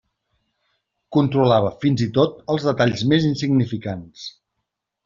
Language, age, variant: Catalan, 40-49, Central